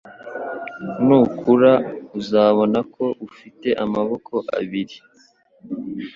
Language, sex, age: Kinyarwanda, male, under 19